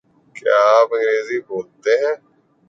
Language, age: Urdu, 19-29